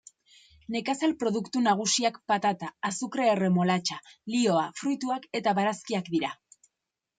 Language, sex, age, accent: Basque, female, 19-29, Erdialdekoa edo Nafarra (Gipuzkoa, Nafarroa)